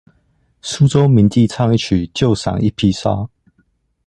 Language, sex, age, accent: Chinese, male, 19-29, 出生地：彰化縣